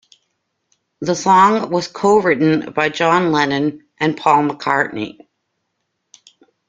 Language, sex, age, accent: English, female, 50-59, United States English